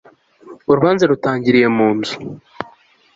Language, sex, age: Kinyarwanda, male, 19-29